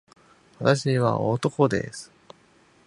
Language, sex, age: Japanese, male, 19-29